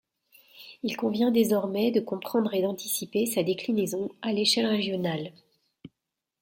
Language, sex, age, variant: French, female, 50-59, Français de métropole